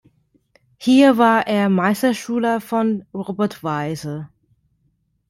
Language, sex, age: German, female, 19-29